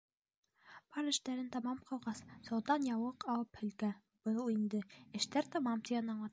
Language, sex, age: Bashkir, female, under 19